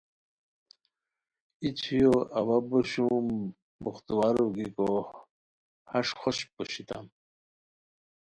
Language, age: Khowar, 40-49